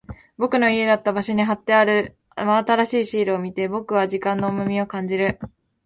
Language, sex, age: Japanese, female, 19-29